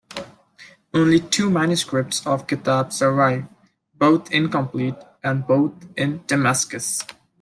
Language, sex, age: English, male, under 19